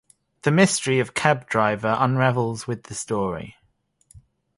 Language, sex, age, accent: English, male, 30-39, England English